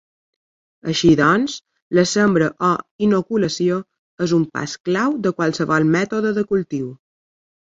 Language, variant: Catalan, Balear